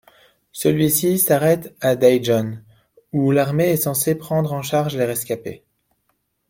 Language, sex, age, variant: French, male, 19-29, Français de métropole